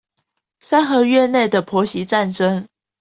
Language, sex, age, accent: Chinese, female, 19-29, 出生地：臺北市